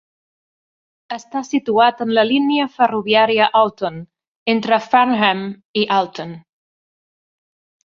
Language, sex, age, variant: Catalan, female, 40-49, Central